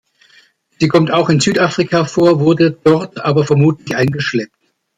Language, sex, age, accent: German, male, 60-69, Deutschland Deutsch